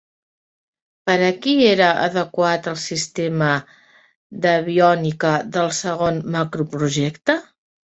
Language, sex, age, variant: Catalan, female, 40-49, Central